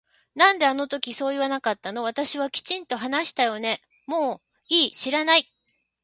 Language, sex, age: Japanese, female, 60-69